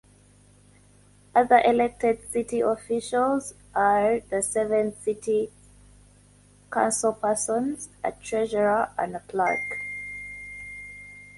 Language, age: English, 19-29